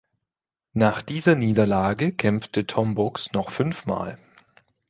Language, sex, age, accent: German, male, 30-39, Deutschland Deutsch